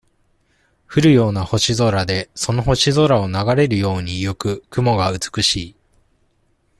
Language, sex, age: Japanese, male, 19-29